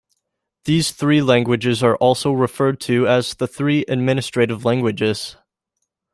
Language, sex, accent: English, male, United States English